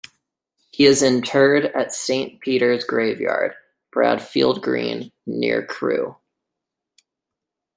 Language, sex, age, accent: English, male, 19-29, United States English